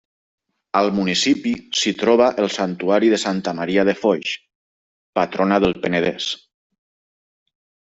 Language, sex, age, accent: Catalan, male, 30-39, valencià